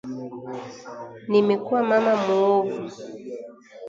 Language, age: Swahili, 19-29